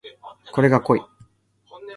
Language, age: Japanese, 19-29